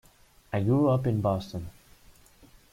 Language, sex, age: English, male, under 19